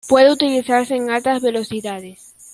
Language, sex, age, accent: Spanish, female, under 19, Andino-Pacífico: Colombia, Perú, Ecuador, oeste de Bolivia y Venezuela andina